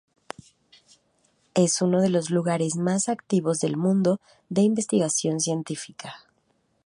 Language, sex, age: Spanish, female, 30-39